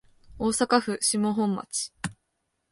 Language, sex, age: Japanese, female, under 19